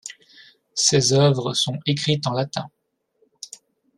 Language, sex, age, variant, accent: French, male, 30-39, Français d'Europe, Français de Belgique